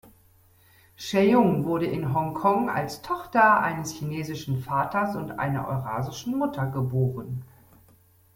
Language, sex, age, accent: German, female, 50-59, Deutschland Deutsch